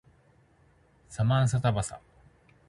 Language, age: Japanese, 30-39